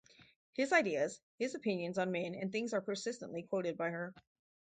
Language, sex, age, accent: English, female, 50-59, United States English